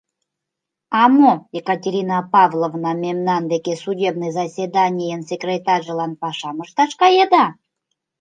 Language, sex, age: Mari, female, 19-29